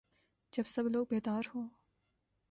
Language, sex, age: Urdu, female, 19-29